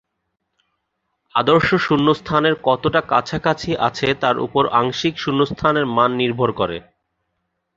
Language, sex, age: Bengali, male, 30-39